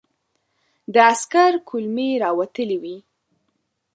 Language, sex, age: Pashto, female, 19-29